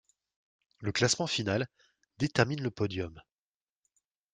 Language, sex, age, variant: French, male, 19-29, Français de métropole